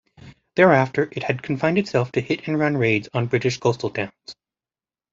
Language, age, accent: English, 30-39, Canadian English